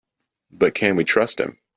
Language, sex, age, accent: English, male, under 19, United States English